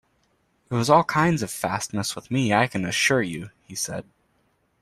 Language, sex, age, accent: English, male, 19-29, United States English